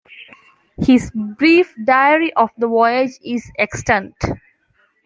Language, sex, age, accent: English, female, 19-29, India and South Asia (India, Pakistan, Sri Lanka)